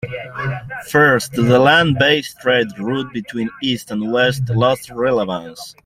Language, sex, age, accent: English, male, 30-39, United States English